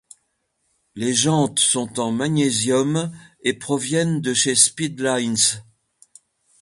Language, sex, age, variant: French, male, 70-79, Français de métropole